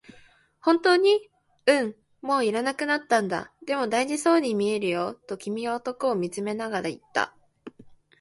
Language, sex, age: Japanese, female, 19-29